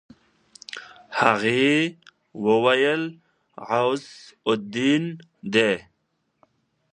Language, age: Pashto, 19-29